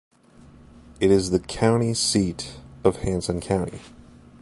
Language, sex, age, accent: English, male, 19-29, United States English